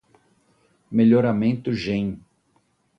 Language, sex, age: Portuguese, male, 50-59